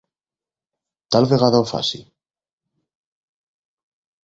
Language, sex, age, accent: Catalan, male, 19-29, valencià